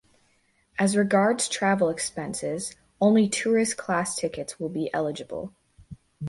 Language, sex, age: English, female, under 19